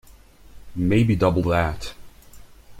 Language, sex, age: English, male, 19-29